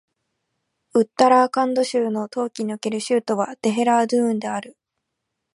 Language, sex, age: Japanese, female, 19-29